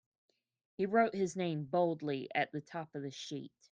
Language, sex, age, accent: English, female, 19-29, United States English